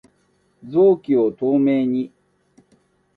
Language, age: Japanese, 60-69